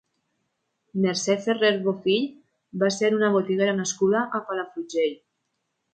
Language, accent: Catalan, valencià; apitxat